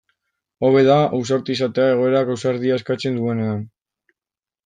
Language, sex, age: Basque, male, 19-29